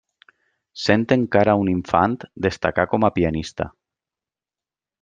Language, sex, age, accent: Catalan, male, 30-39, valencià